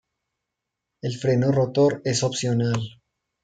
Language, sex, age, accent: Spanish, male, 30-39, Caribe: Cuba, Venezuela, Puerto Rico, República Dominicana, Panamá, Colombia caribeña, México caribeño, Costa del golfo de México